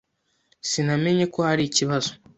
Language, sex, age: Kinyarwanda, male, 19-29